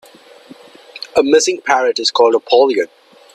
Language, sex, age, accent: English, male, 19-29, India and South Asia (India, Pakistan, Sri Lanka)